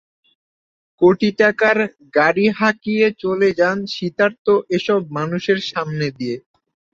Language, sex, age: Bengali, male, 19-29